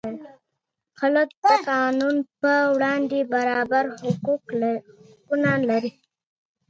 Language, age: Pashto, 30-39